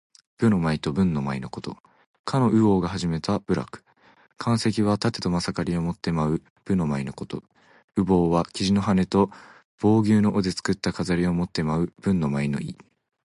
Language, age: Japanese, 19-29